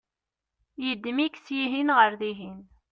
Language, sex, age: Kabyle, female, 19-29